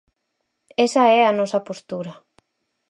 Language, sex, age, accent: Galician, female, 30-39, Normativo (estándar)